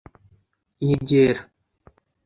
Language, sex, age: Kinyarwanda, male, under 19